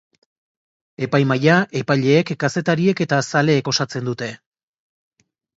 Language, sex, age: Basque, male, 30-39